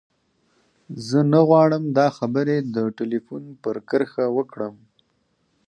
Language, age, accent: Pashto, 19-29, معیاري پښتو